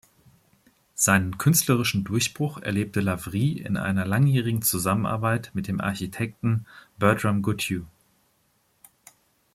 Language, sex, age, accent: German, male, 30-39, Deutschland Deutsch